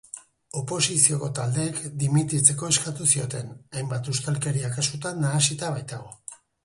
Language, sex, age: Basque, male, 40-49